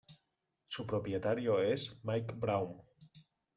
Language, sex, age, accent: Spanish, male, 30-39, España: Sur peninsular (Andalucia, Extremadura, Murcia)